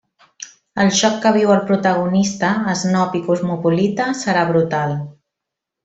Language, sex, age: Catalan, female, 40-49